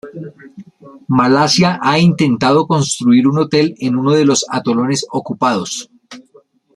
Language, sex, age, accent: Spanish, male, 60-69, Caribe: Cuba, Venezuela, Puerto Rico, República Dominicana, Panamá, Colombia caribeña, México caribeño, Costa del golfo de México